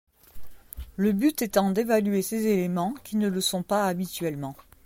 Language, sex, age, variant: French, female, 50-59, Français de métropole